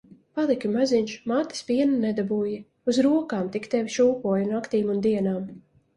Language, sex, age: Latvian, female, 30-39